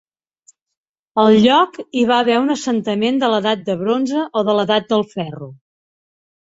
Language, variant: Catalan, Central